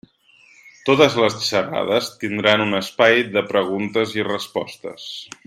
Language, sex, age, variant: Catalan, male, 30-39, Central